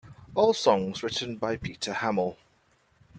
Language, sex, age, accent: English, male, 30-39, England English